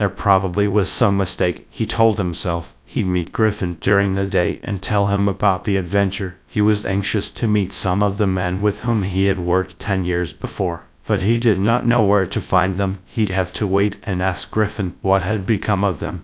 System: TTS, GradTTS